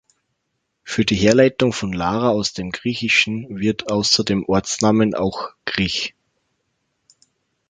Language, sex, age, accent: German, male, 30-39, Österreichisches Deutsch